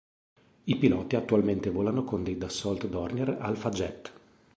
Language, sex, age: Italian, male, 40-49